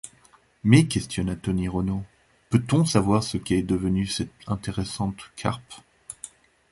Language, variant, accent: French, Français d'Europe, Français d’Allemagne